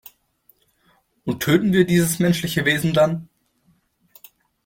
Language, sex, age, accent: German, male, 19-29, Deutschland Deutsch